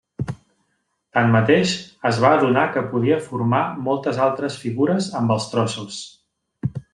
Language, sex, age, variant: Catalan, male, 30-39, Central